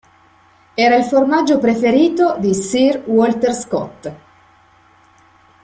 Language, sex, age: Italian, female, 50-59